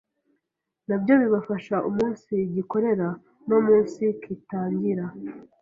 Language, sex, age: Kinyarwanda, female, 19-29